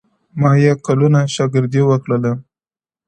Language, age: Pashto, under 19